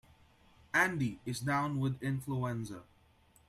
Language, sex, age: English, male, 19-29